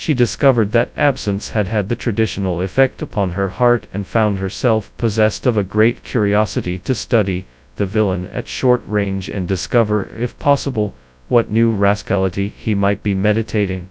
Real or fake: fake